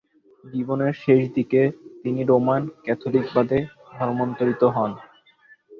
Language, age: Bengali, under 19